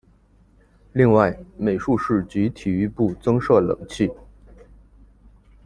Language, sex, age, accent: Chinese, male, 19-29, 出生地：河南省